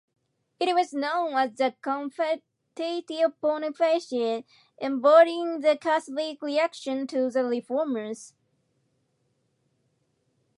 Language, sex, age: English, female, 19-29